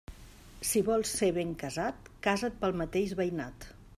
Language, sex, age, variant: Catalan, female, 50-59, Central